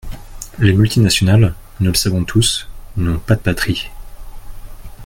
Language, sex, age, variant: French, male, 30-39, Français de métropole